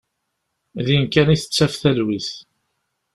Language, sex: Kabyle, male